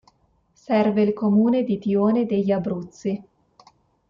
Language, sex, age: Italian, female, 19-29